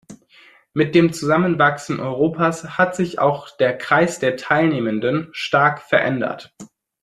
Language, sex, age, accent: German, male, 19-29, Deutschland Deutsch